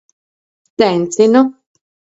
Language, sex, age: Latvian, female, 30-39